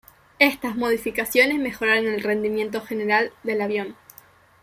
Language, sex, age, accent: Spanish, female, 19-29, Rioplatense: Argentina, Uruguay, este de Bolivia, Paraguay